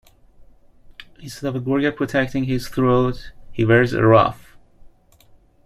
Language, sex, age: English, male, 30-39